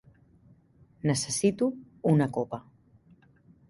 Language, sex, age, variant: Catalan, female, 30-39, Central